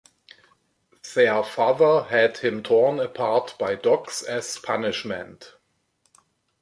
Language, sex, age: English, male, 50-59